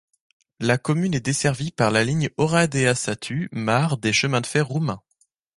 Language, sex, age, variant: French, male, 19-29, Français de métropole